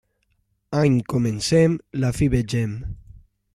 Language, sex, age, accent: Catalan, male, under 19, valencià